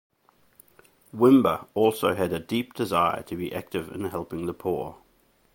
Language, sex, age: English, male, under 19